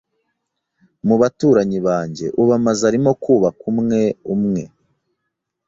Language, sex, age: Kinyarwanda, male, 19-29